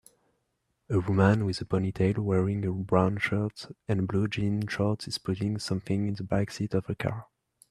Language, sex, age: English, male, 19-29